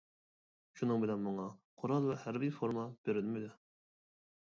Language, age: Uyghur, 19-29